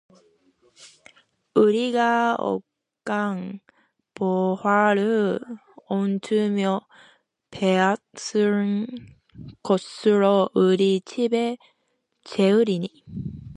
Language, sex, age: Korean, female, 19-29